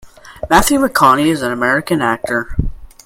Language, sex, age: English, male, under 19